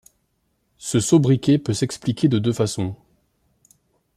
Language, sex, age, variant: French, male, 30-39, Français de métropole